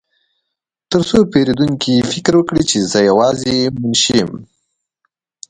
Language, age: Pashto, 19-29